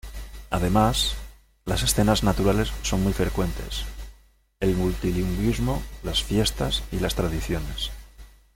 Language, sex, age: Spanish, male, 40-49